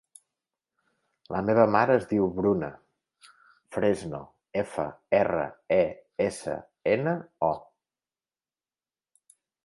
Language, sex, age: Catalan, male, 40-49